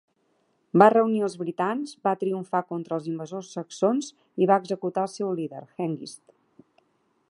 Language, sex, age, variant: Catalan, female, 40-49, Central